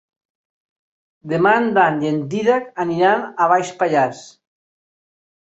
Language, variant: Catalan, Central